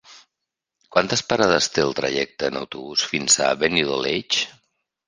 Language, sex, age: Catalan, male, 50-59